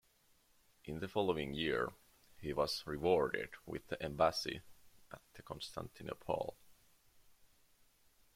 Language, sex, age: English, male, 19-29